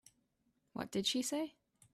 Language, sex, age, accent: English, female, 19-29, England English